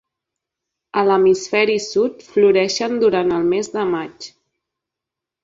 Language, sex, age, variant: Catalan, female, 30-39, Central